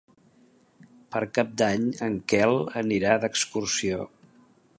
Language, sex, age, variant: Catalan, male, 50-59, Central